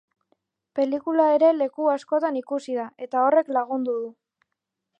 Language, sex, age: Basque, female, 19-29